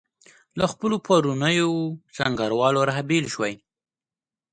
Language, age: Pashto, 19-29